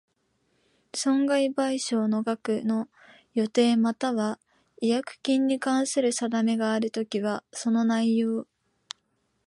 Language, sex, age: Japanese, female, 19-29